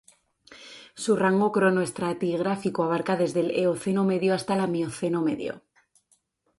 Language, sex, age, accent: Spanish, female, 19-29, España: Norte peninsular (Asturias, Castilla y León, Cantabria, País Vasco, Navarra, Aragón, La Rioja, Guadalajara, Cuenca)